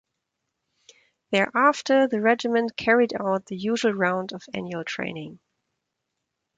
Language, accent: English, Canadian English; German English